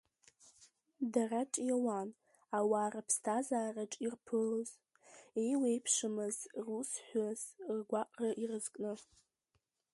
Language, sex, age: Abkhazian, female, under 19